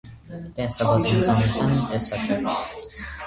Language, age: Armenian, under 19